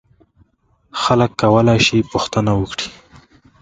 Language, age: Pashto, 19-29